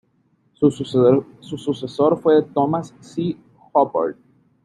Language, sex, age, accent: Spanish, male, 19-29, América central